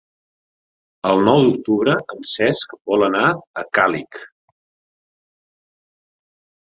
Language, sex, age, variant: Catalan, male, 40-49, Central